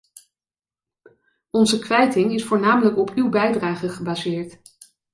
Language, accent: Dutch, Nederlands Nederlands